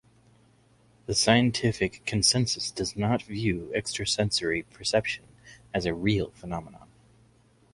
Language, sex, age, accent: English, male, 30-39, United States English